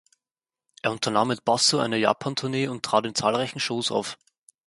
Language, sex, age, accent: German, male, 19-29, Österreichisches Deutsch